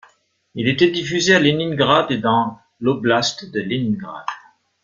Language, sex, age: French, male, 50-59